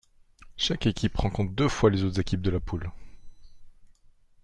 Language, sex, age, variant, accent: French, male, 30-39, Français d'Europe, Français de Suisse